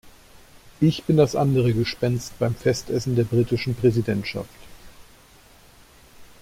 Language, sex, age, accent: German, male, 40-49, Deutschland Deutsch